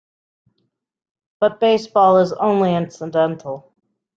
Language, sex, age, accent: English, female, 50-59, United States English